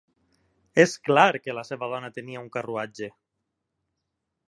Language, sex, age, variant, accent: Catalan, male, 30-39, Valencià meridional, valencià